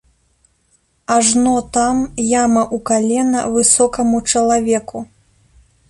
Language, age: Belarusian, 19-29